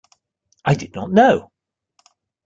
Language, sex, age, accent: English, male, 60-69, England English